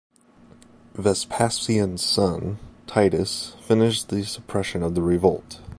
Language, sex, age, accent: English, male, 19-29, United States English